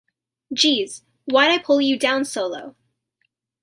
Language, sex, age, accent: English, female, under 19, United States English